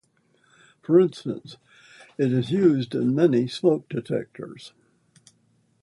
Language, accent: English, United States English